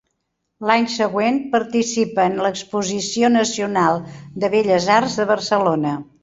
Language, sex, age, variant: Catalan, female, 70-79, Central